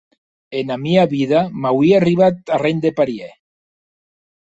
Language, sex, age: Occitan, male, 60-69